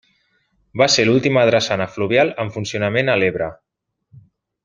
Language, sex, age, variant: Catalan, male, 30-39, Central